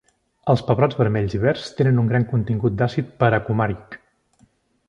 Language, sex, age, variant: Catalan, male, 40-49, Central